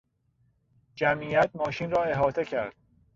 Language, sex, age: Persian, male, 30-39